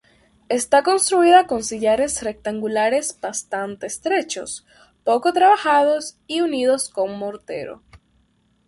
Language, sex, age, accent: Spanish, female, under 19, Caribe: Cuba, Venezuela, Puerto Rico, República Dominicana, Panamá, Colombia caribeña, México caribeño, Costa del golfo de México